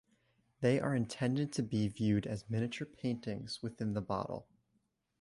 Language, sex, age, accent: English, male, under 19, United States English